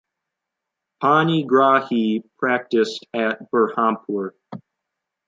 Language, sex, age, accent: English, male, under 19, United States English